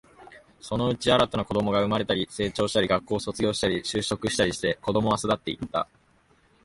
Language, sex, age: Japanese, male, 19-29